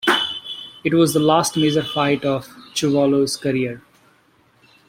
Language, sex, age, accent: English, male, 30-39, India and South Asia (India, Pakistan, Sri Lanka)